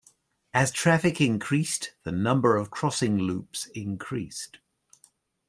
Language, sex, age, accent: English, male, 60-69, England English